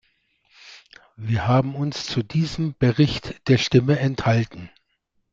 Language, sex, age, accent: German, male, 60-69, Deutschland Deutsch